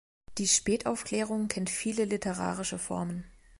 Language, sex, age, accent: German, female, 30-39, Deutschland Deutsch